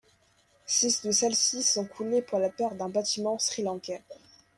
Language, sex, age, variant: French, female, under 19, Français de métropole